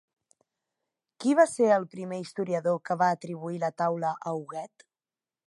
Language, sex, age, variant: Catalan, female, 19-29, Central